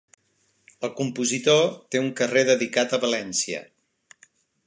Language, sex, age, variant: Catalan, male, 50-59, Central